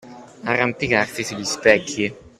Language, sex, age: Italian, male, 19-29